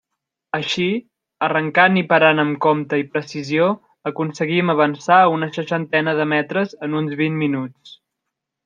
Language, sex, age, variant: Catalan, male, 19-29, Central